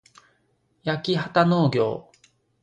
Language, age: Japanese, 40-49